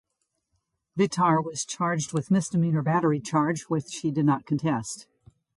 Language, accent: English, United States English